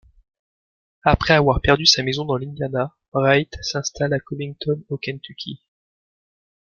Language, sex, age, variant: French, male, 30-39, Français de métropole